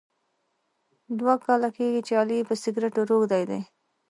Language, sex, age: Pashto, female, 19-29